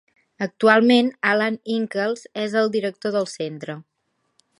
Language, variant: Catalan, Central